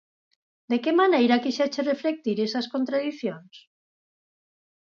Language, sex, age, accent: Galician, female, 50-59, Normativo (estándar)